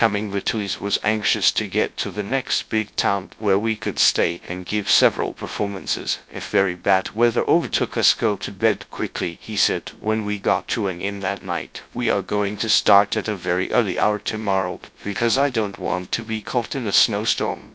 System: TTS, GradTTS